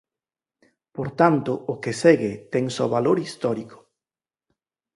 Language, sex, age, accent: Galician, male, 40-49, Normativo (estándar)